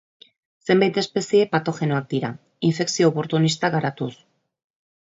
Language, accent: Basque, Mendebalekoa (Araba, Bizkaia, Gipuzkoako mendebaleko herri batzuk)